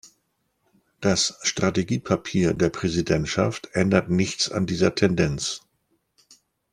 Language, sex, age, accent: German, male, 60-69, Deutschland Deutsch